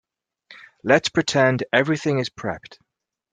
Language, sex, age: English, male, 40-49